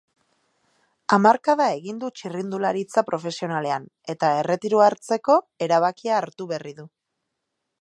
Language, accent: Basque, Erdialdekoa edo Nafarra (Gipuzkoa, Nafarroa)